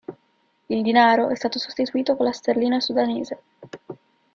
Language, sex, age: Italian, female, under 19